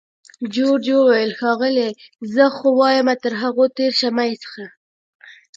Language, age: Pashto, 19-29